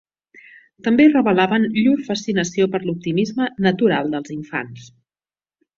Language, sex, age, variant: Catalan, female, 50-59, Central